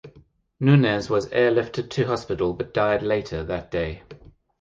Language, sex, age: English, male, 50-59